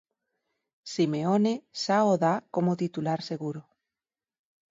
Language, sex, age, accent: Galician, female, 40-49, Normativo (estándar)